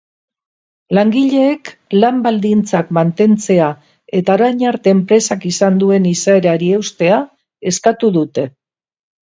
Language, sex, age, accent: Basque, female, 60-69, Mendebalekoa (Araba, Bizkaia, Gipuzkoako mendebaleko herri batzuk)